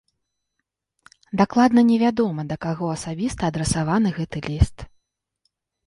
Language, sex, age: Belarusian, female, 19-29